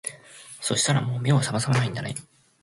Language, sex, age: Japanese, male, 19-29